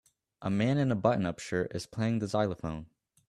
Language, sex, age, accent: English, male, 19-29, United States English